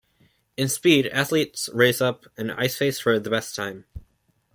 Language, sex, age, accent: English, male, under 19, United States English